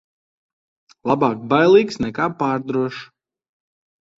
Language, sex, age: Latvian, male, 30-39